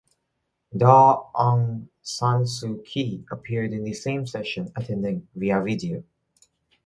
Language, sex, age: English, male, under 19